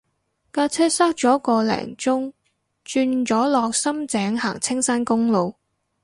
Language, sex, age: Cantonese, female, 19-29